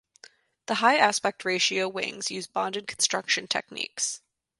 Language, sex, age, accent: English, female, 19-29, United States English